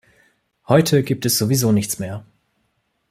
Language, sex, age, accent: German, male, 19-29, Deutschland Deutsch